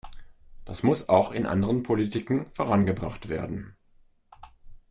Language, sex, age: German, male, 30-39